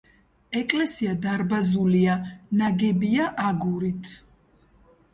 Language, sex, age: Georgian, female, 30-39